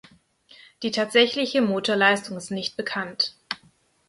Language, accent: German, Deutschland Deutsch